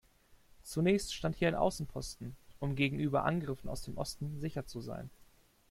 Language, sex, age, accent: German, male, 30-39, Deutschland Deutsch